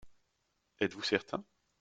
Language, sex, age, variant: French, male, 30-39, Français de métropole